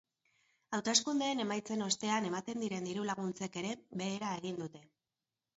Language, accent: Basque, Erdialdekoa edo Nafarra (Gipuzkoa, Nafarroa)